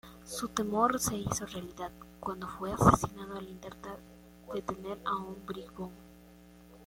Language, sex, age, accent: Spanish, female, under 19, Andino-Pacífico: Colombia, Perú, Ecuador, oeste de Bolivia y Venezuela andina